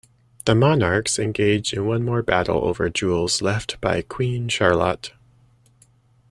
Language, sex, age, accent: English, male, 30-39, United States English